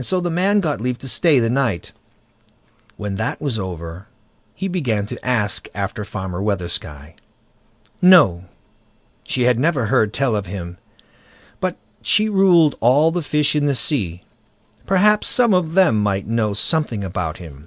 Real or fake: real